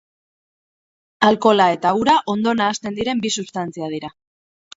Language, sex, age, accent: Basque, female, 30-39, Mendebalekoa (Araba, Bizkaia, Gipuzkoako mendebaleko herri batzuk)